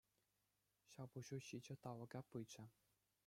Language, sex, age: Chuvash, male, under 19